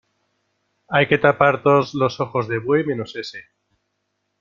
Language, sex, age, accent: Spanish, male, 40-49, España: Centro-Sur peninsular (Madrid, Toledo, Castilla-La Mancha)